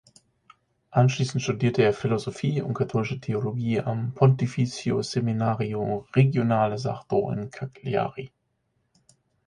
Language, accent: German, Deutschland Deutsch